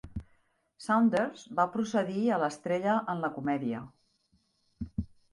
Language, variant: Catalan, Central